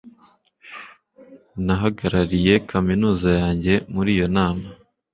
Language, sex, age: Kinyarwanda, male, 19-29